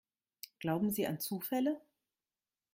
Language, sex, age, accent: German, female, 40-49, Deutschland Deutsch